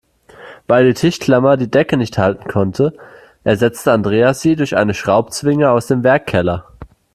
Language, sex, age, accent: German, male, 19-29, Deutschland Deutsch